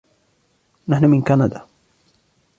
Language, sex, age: Arabic, male, 19-29